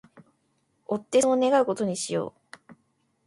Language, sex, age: Japanese, female, 19-29